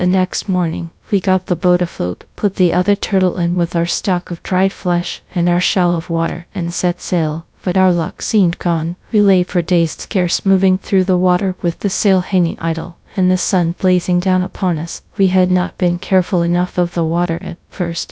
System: TTS, GradTTS